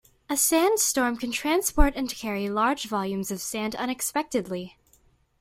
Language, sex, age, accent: English, female, under 19, United States English